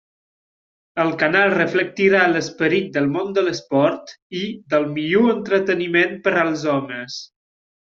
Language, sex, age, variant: Catalan, male, 19-29, Septentrional